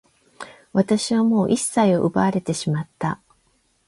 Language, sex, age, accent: Japanese, female, 50-59, 関西; 関東